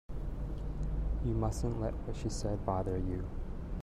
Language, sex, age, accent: English, male, 19-29, United States English